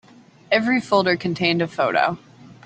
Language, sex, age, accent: English, female, 19-29, United States English